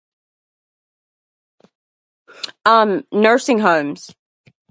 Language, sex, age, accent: English, female, 40-49, southern United States